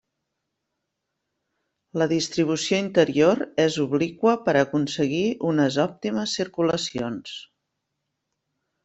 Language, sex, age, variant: Catalan, female, 50-59, Central